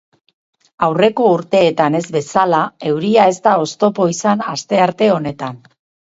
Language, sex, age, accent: Basque, female, 50-59, Erdialdekoa edo Nafarra (Gipuzkoa, Nafarroa)